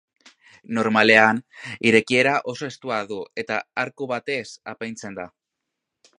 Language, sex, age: Basque, male, under 19